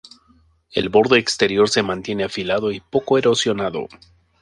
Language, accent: Spanish, México